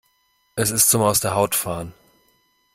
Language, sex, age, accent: German, male, 40-49, Deutschland Deutsch